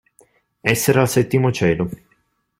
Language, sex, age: Italian, male, 30-39